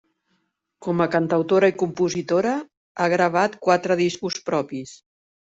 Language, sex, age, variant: Catalan, female, 50-59, Central